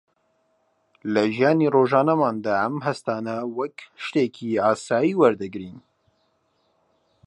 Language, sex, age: Central Kurdish, male, 19-29